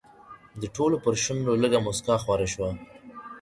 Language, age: Pashto, 19-29